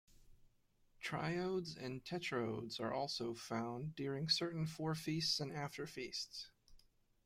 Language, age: English, 19-29